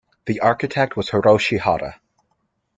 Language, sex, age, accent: English, male, 19-29, United States English